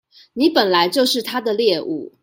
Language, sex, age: Chinese, female, 19-29